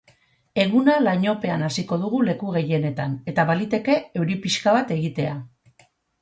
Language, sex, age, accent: Basque, female, 40-49, Mendebalekoa (Araba, Bizkaia, Gipuzkoako mendebaleko herri batzuk)